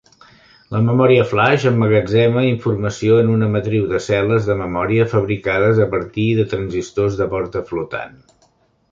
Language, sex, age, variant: Catalan, male, 60-69, Central